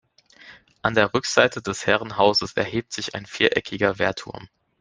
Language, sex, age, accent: German, male, under 19, Deutschland Deutsch